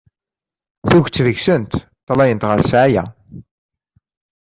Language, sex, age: Kabyle, male, 30-39